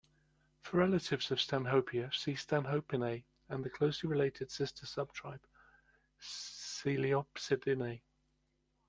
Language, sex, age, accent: English, male, 50-59, England English